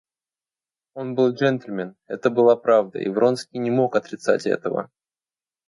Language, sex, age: Russian, male, 19-29